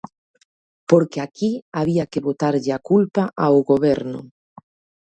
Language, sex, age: Galician, female, 30-39